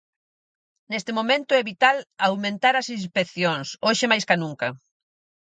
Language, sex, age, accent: Galician, female, 40-49, Atlántico (seseo e gheada)